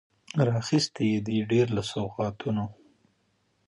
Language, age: Pashto, 30-39